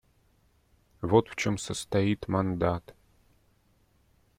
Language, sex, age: Russian, male, 30-39